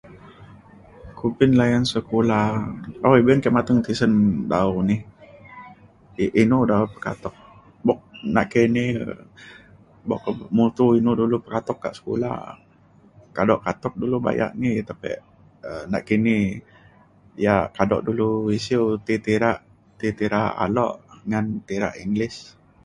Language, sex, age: Mainstream Kenyah, male, 30-39